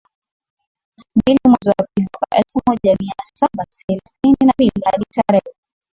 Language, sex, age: Swahili, female, 19-29